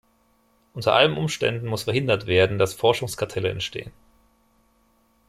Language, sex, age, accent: German, male, 30-39, Deutschland Deutsch